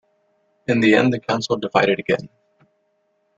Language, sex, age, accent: English, male, under 19, United States English